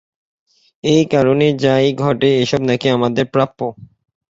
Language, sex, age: Bengali, male, 19-29